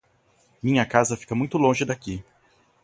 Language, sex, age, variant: Portuguese, male, 30-39, Portuguese (Brasil)